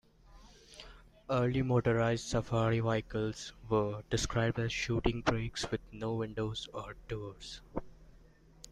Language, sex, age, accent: English, male, 19-29, India and South Asia (India, Pakistan, Sri Lanka)